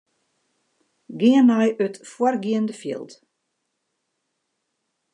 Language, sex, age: Western Frisian, female, 50-59